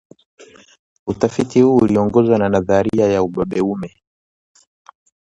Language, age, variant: Swahili, 19-29, Kiswahili cha Bara ya Tanzania